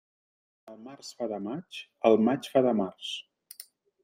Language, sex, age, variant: Catalan, male, 40-49, Central